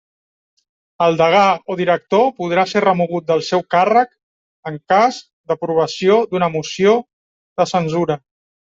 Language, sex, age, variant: Catalan, male, 30-39, Central